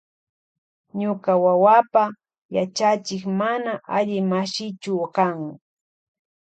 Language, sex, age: Loja Highland Quichua, female, 40-49